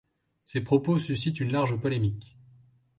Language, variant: French, Français de métropole